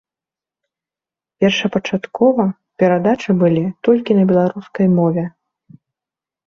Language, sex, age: Belarusian, female, 19-29